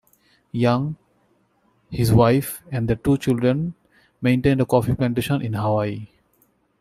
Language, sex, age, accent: English, male, 30-39, United States English